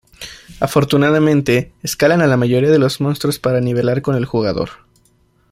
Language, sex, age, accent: Spanish, male, 19-29, México